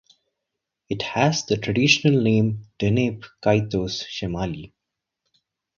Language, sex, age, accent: English, male, 30-39, India and South Asia (India, Pakistan, Sri Lanka)